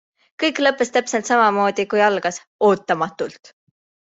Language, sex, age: Estonian, female, 19-29